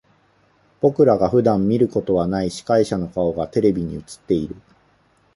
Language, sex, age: Japanese, male, 50-59